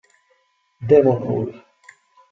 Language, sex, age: Italian, male, 40-49